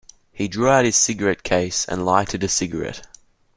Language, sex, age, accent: English, male, under 19, Australian English